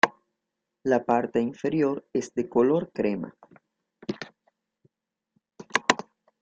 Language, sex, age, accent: Spanish, female, 50-59, Caribe: Cuba, Venezuela, Puerto Rico, República Dominicana, Panamá, Colombia caribeña, México caribeño, Costa del golfo de México